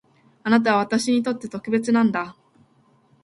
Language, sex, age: Japanese, female, 19-29